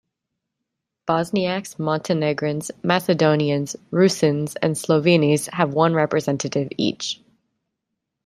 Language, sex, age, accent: English, female, 30-39, United States English